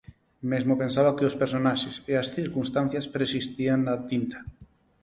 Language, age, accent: Galician, 30-39, Neofalante